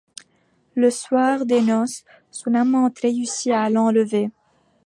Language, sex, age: French, female, 19-29